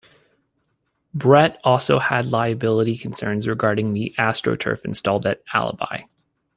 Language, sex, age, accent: English, male, 19-29, United States English